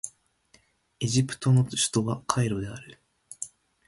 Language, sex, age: Japanese, male, 19-29